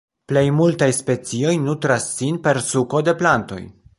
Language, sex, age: Esperanto, male, 19-29